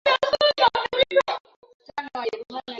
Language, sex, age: Swahili, female, 19-29